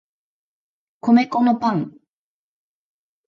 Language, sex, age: Japanese, female, 50-59